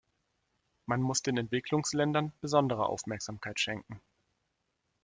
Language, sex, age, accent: German, male, 30-39, Deutschland Deutsch